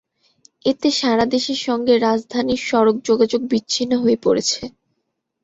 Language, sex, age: Bengali, female, 19-29